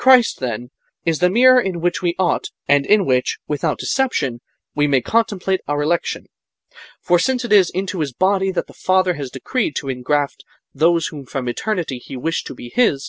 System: none